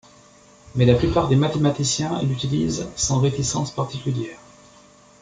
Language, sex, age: French, male, 50-59